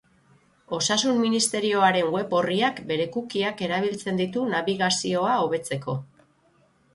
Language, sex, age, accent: Basque, female, 40-49, Mendebalekoa (Araba, Bizkaia, Gipuzkoako mendebaleko herri batzuk)